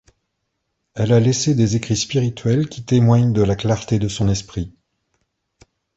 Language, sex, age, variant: French, male, 50-59, Français de métropole